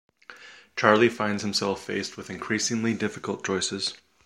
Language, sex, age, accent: English, male, 30-39, United States English